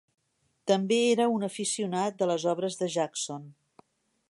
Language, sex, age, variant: Catalan, female, 60-69, Central